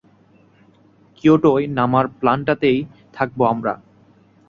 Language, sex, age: Bengali, male, 19-29